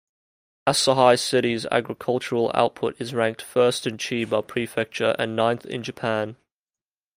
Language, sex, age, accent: English, male, 19-29, Australian English